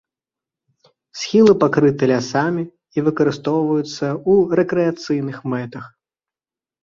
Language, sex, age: Belarusian, male, 19-29